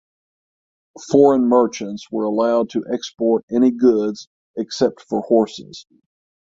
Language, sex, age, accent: English, male, 50-59, United States English; southern United States